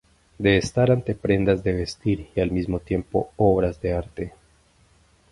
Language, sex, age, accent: Spanish, male, 30-39, Andino-Pacífico: Colombia, Perú, Ecuador, oeste de Bolivia y Venezuela andina